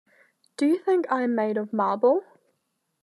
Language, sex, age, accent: English, female, 19-29, New Zealand English